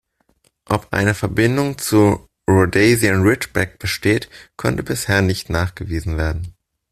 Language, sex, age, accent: German, male, 19-29, Deutschland Deutsch